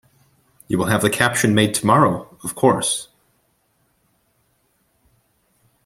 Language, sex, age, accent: English, male, 19-29, United States English